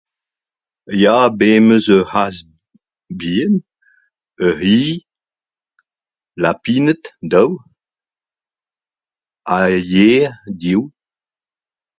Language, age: Breton, 60-69